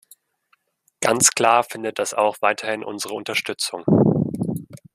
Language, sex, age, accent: German, male, 19-29, Deutschland Deutsch